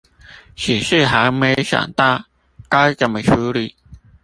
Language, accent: Chinese, 出生地：臺北市